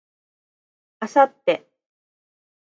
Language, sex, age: Japanese, female, 30-39